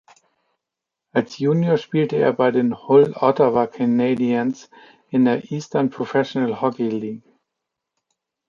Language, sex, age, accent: German, male, 40-49, Deutschland Deutsch